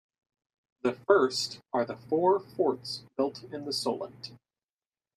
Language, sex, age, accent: English, male, 30-39, United States English